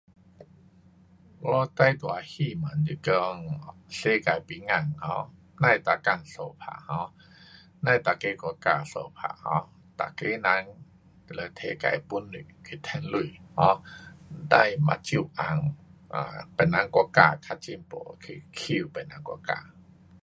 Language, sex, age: Pu-Xian Chinese, male, 50-59